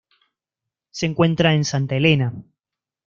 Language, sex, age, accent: Spanish, male, 19-29, Rioplatense: Argentina, Uruguay, este de Bolivia, Paraguay